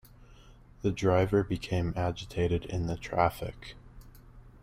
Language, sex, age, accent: English, male, under 19, United States English